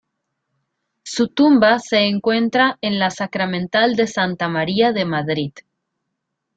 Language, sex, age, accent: Spanish, female, 19-29, Caribe: Cuba, Venezuela, Puerto Rico, República Dominicana, Panamá, Colombia caribeña, México caribeño, Costa del golfo de México